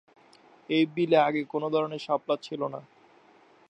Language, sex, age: Bengali, male, 19-29